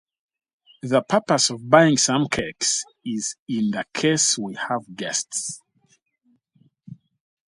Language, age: English, 40-49